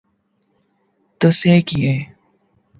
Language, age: Pashto, 19-29